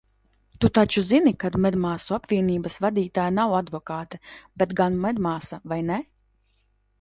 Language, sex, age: Latvian, female, 19-29